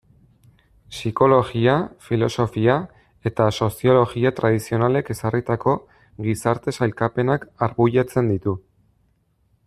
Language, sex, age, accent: Basque, male, 30-39, Erdialdekoa edo Nafarra (Gipuzkoa, Nafarroa)